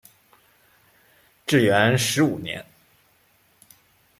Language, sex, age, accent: Chinese, male, 19-29, 出生地：湖北省